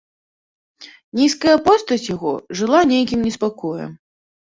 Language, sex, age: Belarusian, female, 19-29